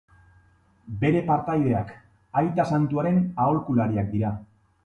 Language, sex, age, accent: Basque, male, 30-39, Erdialdekoa edo Nafarra (Gipuzkoa, Nafarroa)